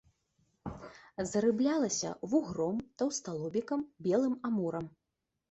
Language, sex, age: Belarusian, female, 19-29